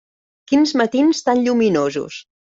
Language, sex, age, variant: Catalan, female, 40-49, Central